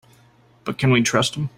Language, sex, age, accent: English, male, 19-29, United States English